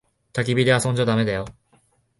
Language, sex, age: Japanese, male, 19-29